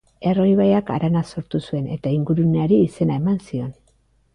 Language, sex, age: Basque, female, 40-49